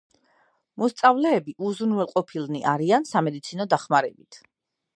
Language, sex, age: Georgian, female, 30-39